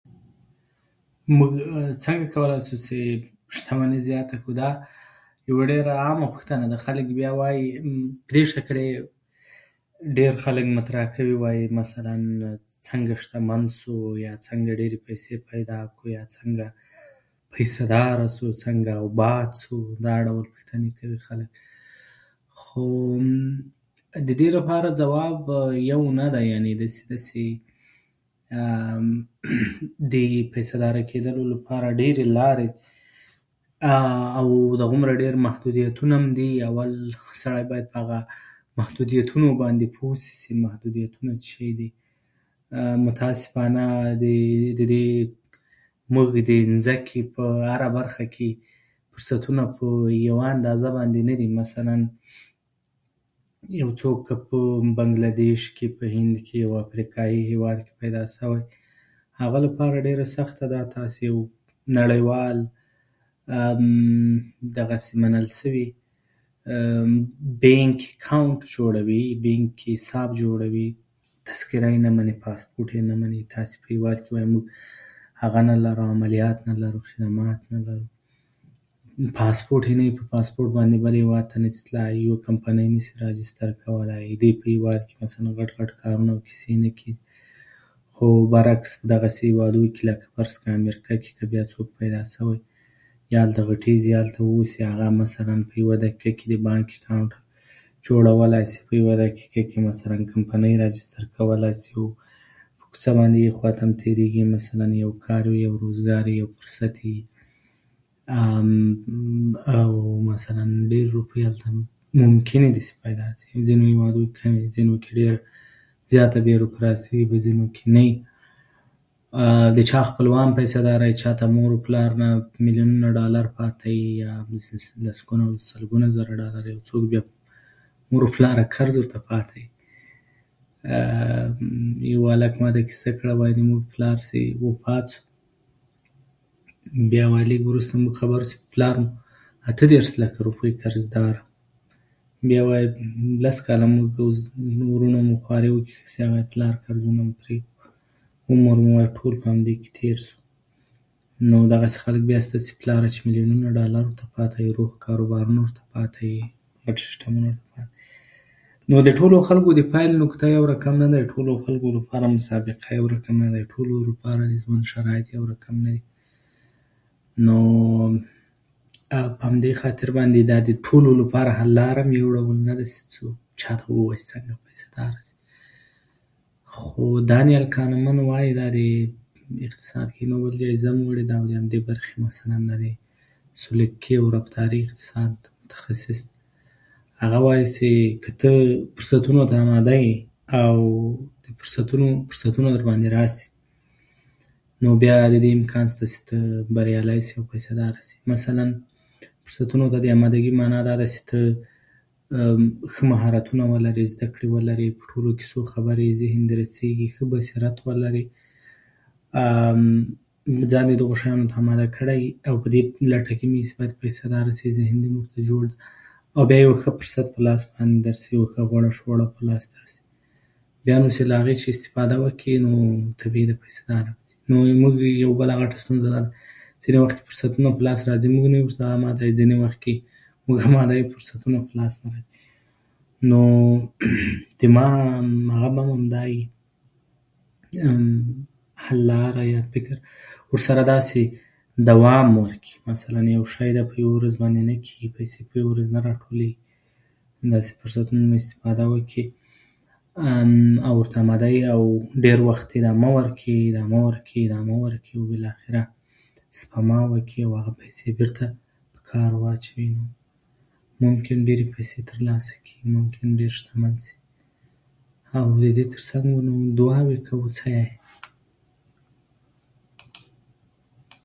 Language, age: Pashto, 30-39